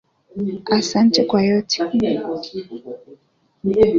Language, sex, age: Swahili, female, 19-29